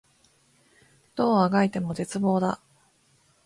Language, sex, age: Japanese, female, 19-29